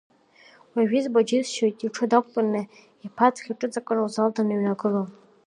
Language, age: Abkhazian, under 19